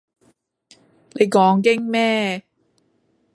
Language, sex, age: Cantonese, female, 30-39